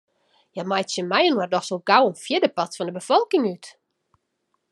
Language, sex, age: Western Frisian, female, 30-39